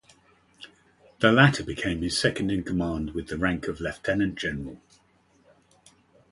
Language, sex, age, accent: English, male, 60-69, England English